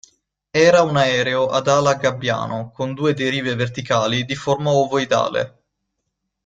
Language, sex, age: Italian, male, 19-29